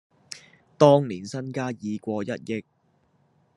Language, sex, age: Cantonese, male, 19-29